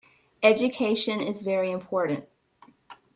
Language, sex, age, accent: English, female, 40-49, United States English